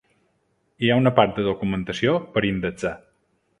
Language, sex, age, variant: Catalan, male, 40-49, Balear